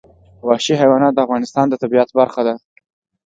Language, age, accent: Pashto, 19-29, معیاري پښتو